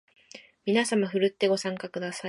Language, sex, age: Japanese, female, 19-29